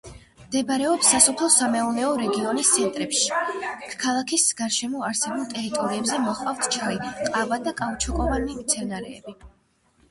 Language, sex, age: Georgian, female, 19-29